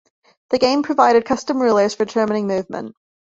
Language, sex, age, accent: English, female, 19-29, England English